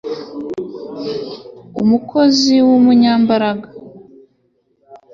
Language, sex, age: Kinyarwanda, female, 19-29